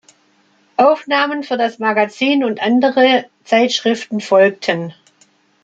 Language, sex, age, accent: German, female, 60-69, Deutschland Deutsch